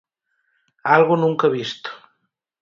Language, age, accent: Galician, 19-29, Oriental (común en zona oriental)